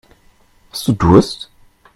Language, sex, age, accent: German, male, 19-29, Deutschland Deutsch